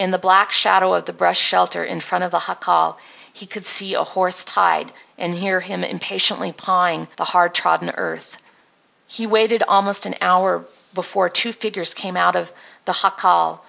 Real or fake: real